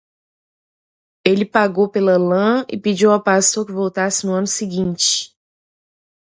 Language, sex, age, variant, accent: Portuguese, female, 30-39, Portuguese (Brasil), Mineiro